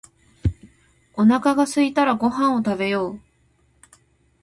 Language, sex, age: Japanese, female, 30-39